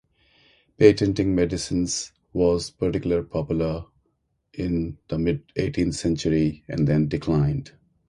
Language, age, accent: English, 50-59, India and South Asia (India, Pakistan, Sri Lanka)